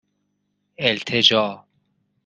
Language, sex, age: Persian, male, 50-59